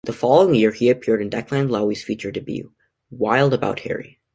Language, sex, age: English, male, under 19